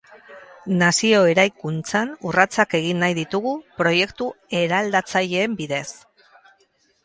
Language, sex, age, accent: Basque, female, 50-59, Erdialdekoa edo Nafarra (Gipuzkoa, Nafarroa)